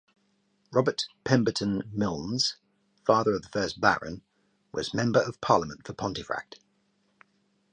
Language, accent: English, England English